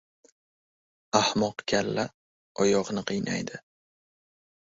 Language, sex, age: Uzbek, male, 19-29